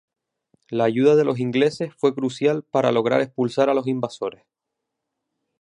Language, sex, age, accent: Spanish, male, 19-29, España: Islas Canarias